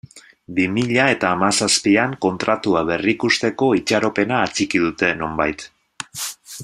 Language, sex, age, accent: Basque, male, 30-39, Mendebalekoa (Araba, Bizkaia, Gipuzkoako mendebaleko herri batzuk)